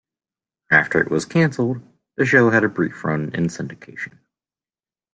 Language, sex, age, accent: English, male, 19-29, United States English